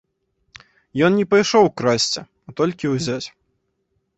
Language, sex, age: Belarusian, male, 19-29